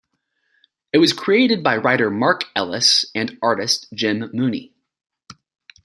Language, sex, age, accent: English, male, 19-29, United States English